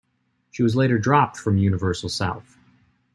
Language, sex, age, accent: English, male, 19-29, United States English